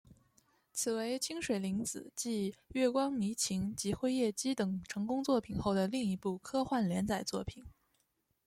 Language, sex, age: Chinese, female, 19-29